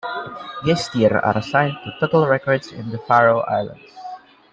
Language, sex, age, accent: English, male, 19-29, Filipino